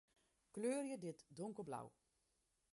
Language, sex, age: Western Frisian, female, 40-49